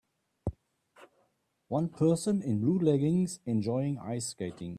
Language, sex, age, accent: English, male, 60-69, Southern African (South Africa, Zimbabwe, Namibia)